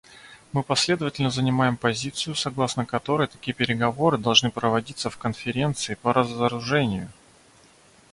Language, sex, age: Russian, male, 30-39